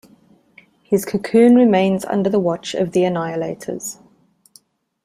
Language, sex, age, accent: English, female, 30-39, Southern African (South Africa, Zimbabwe, Namibia)